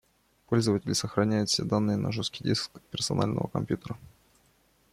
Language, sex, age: Russian, male, 19-29